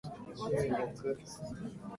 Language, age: Japanese, 19-29